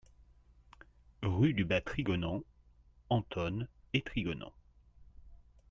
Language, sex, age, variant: French, male, 40-49, Français de métropole